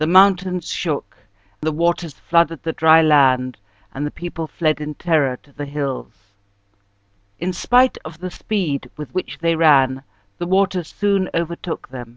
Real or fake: real